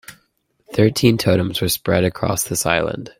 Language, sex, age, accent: English, male, under 19, United States English